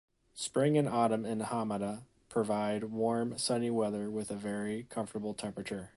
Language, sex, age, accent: English, male, 30-39, United States English